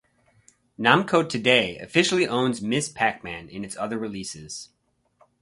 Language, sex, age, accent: English, male, 30-39, United States English